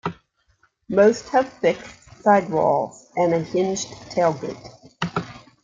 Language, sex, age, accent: English, female, 50-59, United States English